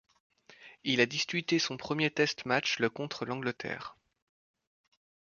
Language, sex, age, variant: French, male, 30-39, Français de métropole